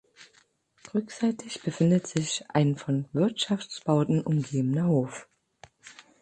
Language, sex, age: German, female, 40-49